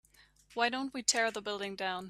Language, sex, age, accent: English, female, 19-29, United States English